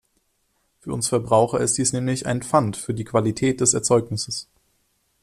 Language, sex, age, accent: German, male, 19-29, Deutschland Deutsch